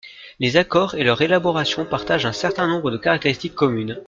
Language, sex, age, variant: French, female, 19-29, Français de métropole